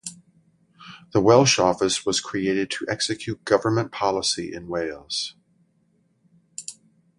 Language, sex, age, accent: English, male, 60-69, United States English